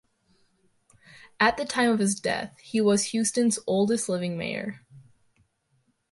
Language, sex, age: English, female, under 19